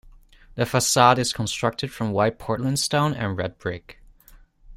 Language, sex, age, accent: English, male, 19-29, United States English